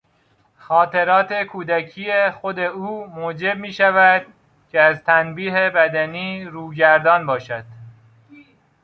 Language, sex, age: Persian, male, 19-29